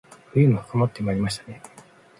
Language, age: Japanese, 50-59